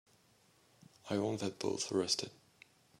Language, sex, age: English, male, 30-39